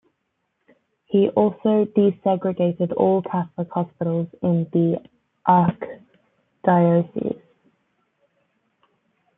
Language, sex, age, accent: English, female, 19-29, Australian English